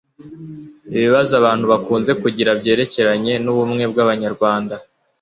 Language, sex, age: Kinyarwanda, male, 19-29